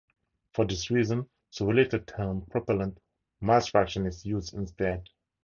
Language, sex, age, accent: English, male, 30-39, Southern African (South Africa, Zimbabwe, Namibia)